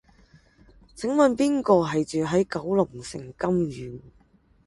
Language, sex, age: Cantonese, female, 19-29